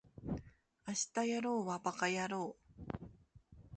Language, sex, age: Japanese, female, 30-39